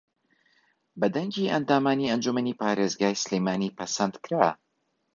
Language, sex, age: Central Kurdish, male, 30-39